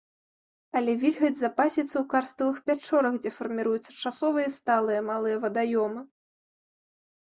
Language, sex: Belarusian, female